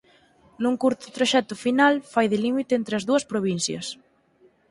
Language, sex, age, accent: Galician, female, 19-29, Atlántico (seseo e gheada)